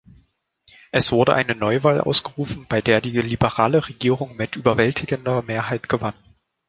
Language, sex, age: German, male, 19-29